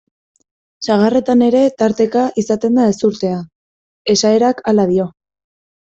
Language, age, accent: Basque, 19-29, Erdialdekoa edo Nafarra (Gipuzkoa, Nafarroa)